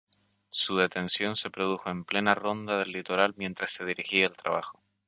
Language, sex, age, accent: Spanish, male, 19-29, España: Islas Canarias